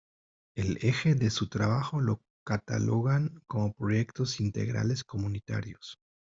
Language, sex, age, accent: Spanish, male, 40-49, México